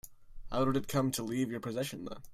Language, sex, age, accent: English, male, under 19, United States English